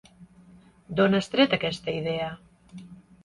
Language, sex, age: Catalan, female, 40-49